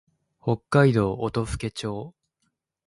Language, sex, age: Japanese, male, 19-29